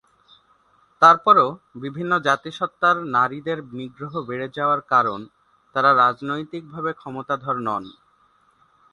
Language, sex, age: Bengali, male, 19-29